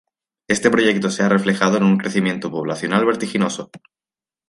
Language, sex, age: Spanish, male, 19-29